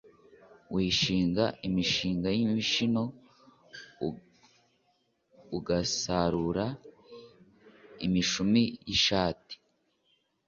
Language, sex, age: Kinyarwanda, male, under 19